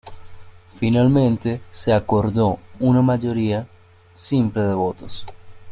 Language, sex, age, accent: Spanish, male, under 19, Caribe: Cuba, Venezuela, Puerto Rico, República Dominicana, Panamá, Colombia caribeña, México caribeño, Costa del golfo de México